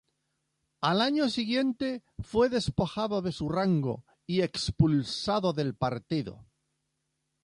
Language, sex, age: Spanish, female, 70-79